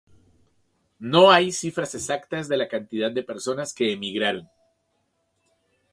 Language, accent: Spanish, Andino-Pacífico: Colombia, Perú, Ecuador, oeste de Bolivia y Venezuela andina